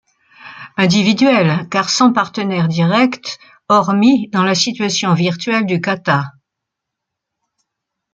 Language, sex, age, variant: French, female, 70-79, Français de métropole